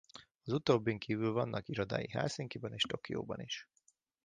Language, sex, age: Hungarian, male, 30-39